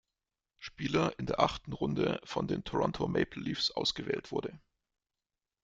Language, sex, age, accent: German, male, 30-39, Deutschland Deutsch